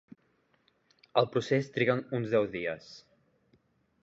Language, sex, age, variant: Catalan, male, 19-29, Central